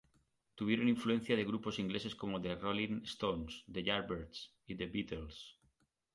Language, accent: Spanish, España: Norte peninsular (Asturias, Castilla y León, Cantabria, País Vasco, Navarra, Aragón, La Rioja, Guadalajara, Cuenca)